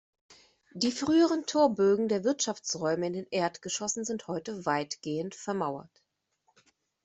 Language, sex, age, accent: German, female, 30-39, Deutschland Deutsch